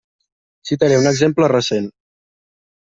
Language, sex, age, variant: Catalan, male, 19-29, Central